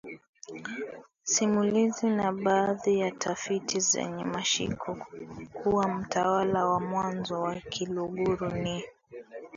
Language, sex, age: Swahili, female, 19-29